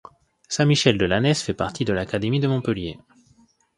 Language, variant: French, Français de métropole